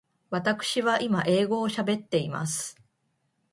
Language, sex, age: Japanese, female, 19-29